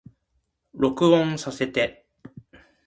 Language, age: Japanese, 50-59